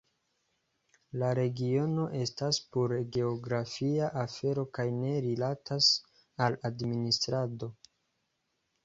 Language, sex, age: Esperanto, male, 19-29